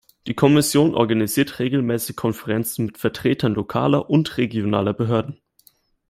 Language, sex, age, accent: German, male, 19-29, Deutschland Deutsch